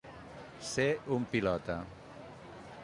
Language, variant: Catalan, Central